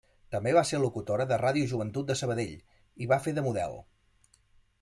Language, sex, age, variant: Catalan, male, 40-49, Central